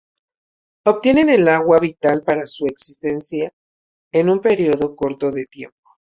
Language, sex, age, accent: Spanish, male, 19-29, México